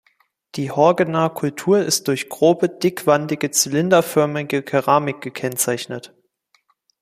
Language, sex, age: German, male, 19-29